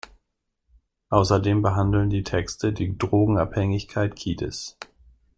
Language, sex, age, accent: German, male, 40-49, Deutschland Deutsch